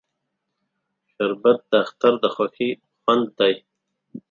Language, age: Pashto, 40-49